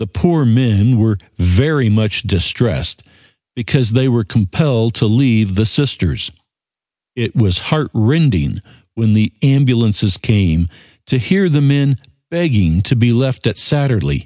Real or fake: real